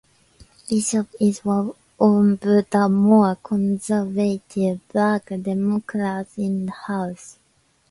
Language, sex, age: English, female, 19-29